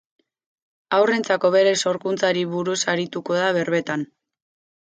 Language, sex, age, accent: Basque, female, 19-29, Mendebalekoa (Araba, Bizkaia, Gipuzkoako mendebaleko herri batzuk)